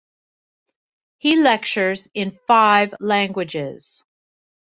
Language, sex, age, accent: English, female, 50-59, United States English